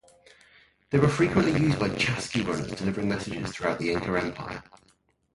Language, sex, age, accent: English, male, 30-39, England English